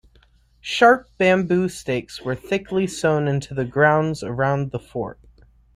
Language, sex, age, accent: English, male, 19-29, United States English